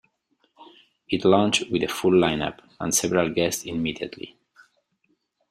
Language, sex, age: English, male, 30-39